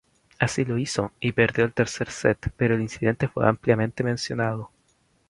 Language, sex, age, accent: Spanish, female, 19-29, Chileno: Chile, Cuyo